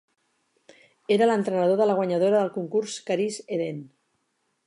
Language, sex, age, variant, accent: Catalan, female, 40-49, Central, central; Oriental